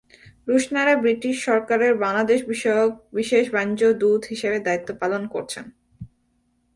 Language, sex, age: Bengali, female, 19-29